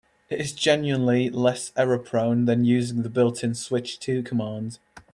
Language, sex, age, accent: English, male, 19-29, England English